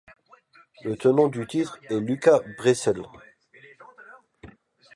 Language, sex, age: French, male, 30-39